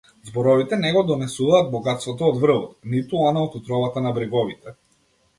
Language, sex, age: Macedonian, male, 19-29